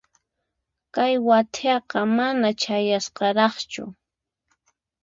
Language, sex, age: Puno Quechua, female, 30-39